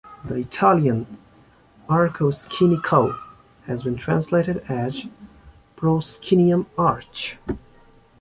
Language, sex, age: English, male, 19-29